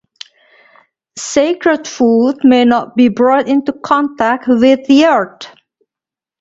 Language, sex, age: English, female, 40-49